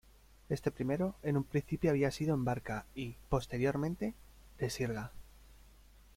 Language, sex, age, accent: Spanish, male, 30-39, España: Norte peninsular (Asturias, Castilla y León, Cantabria, País Vasco, Navarra, Aragón, La Rioja, Guadalajara, Cuenca)